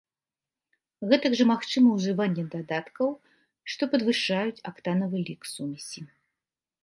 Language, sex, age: Belarusian, female, 30-39